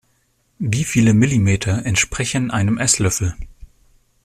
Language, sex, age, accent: German, male, 19-29, Deutschland Deutsch